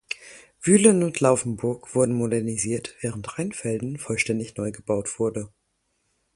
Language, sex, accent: German, female, Deutschland Deutsch